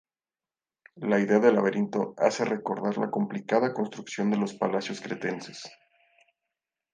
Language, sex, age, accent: Spanish, male, 19-29, México